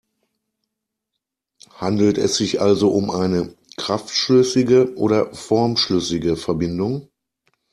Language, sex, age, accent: German, male, 40-49, Deutschland Deutsch